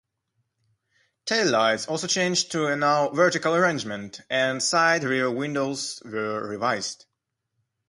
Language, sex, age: English, male, under 19